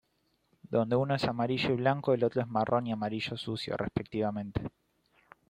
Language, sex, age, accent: Spanish, male, 19-29, Rioplatense: Argentina, Uruguay, este de Bolivia, Paraguay